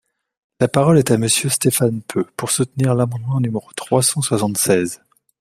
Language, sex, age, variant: French, male, 40-49, Français de métropole